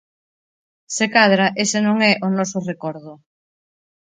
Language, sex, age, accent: Galician, female, 40-49, Normativo (estándar)